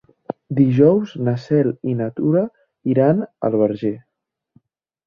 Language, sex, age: Catalan, male, 19-29